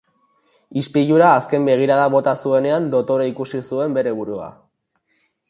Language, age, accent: Basque, 19-29, Erdialdekoa edo Nafarra (Gipuzkoa, Nafarroa)